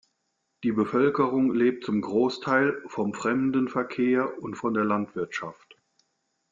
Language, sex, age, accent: German, male, 60-69, Deutschland Deutsch